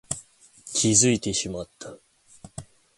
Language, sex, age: Japanese, male, 19-29